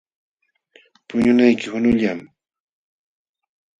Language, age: Jauja Wanca Quechua, 40-49